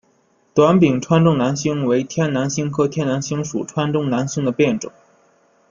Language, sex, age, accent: Chinese, male, 19-29, 出生地：山东省